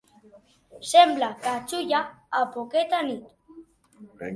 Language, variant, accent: Catalan, Nord-Occidental, nord-occidental